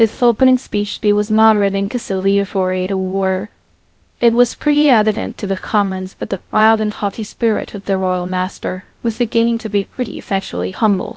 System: TTS, VITS